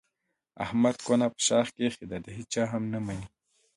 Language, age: Pashto, 19-29